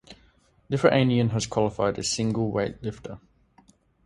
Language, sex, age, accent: English, male, 30-39, Australian English